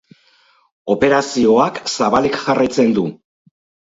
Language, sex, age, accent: Basque, male, 60-69, Mendebalekoa (Araba, Bizkaia, Gipuzkoako mendebaleko herri batzuk)